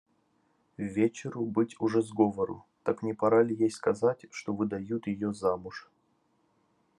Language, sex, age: Russian, male, 19-29